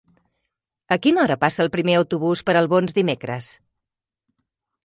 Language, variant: Catalan, Central